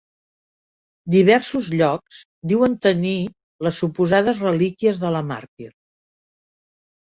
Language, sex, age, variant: Catalan, female, 60-69, Central